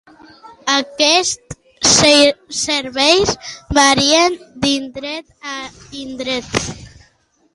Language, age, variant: Catalan, under 19, Central